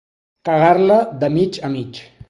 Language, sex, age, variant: Catalan, male, 50-59, Central